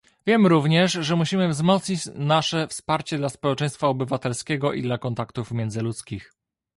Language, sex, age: Polish, male, 19-29